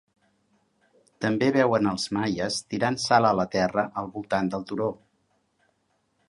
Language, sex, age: Catalan, male, 60-69